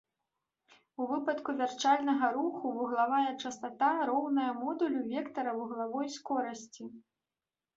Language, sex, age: Belarusian, female, 19-29